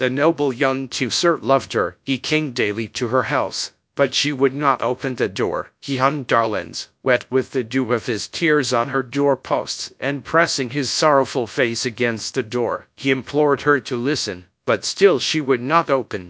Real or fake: fake